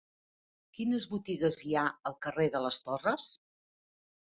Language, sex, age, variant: Catalan, female, 50-59, Central